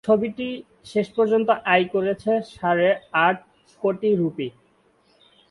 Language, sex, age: Bengali, male, 19-29